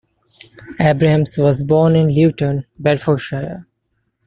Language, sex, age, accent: English, male, 19-29, India and South Asia (India, Pakistan, Sri Lanka)